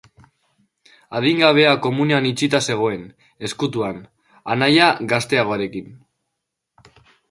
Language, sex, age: Basque, male, under 19